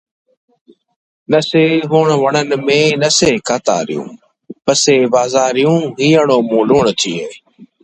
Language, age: English, 30-39